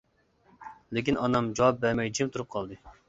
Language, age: Uyghur, 30-39